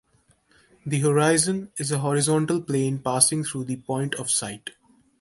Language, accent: English, India and South Asia (India, Pakistan, Sri Lanka)